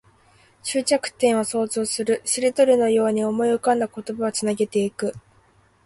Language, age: Japanese, 19-29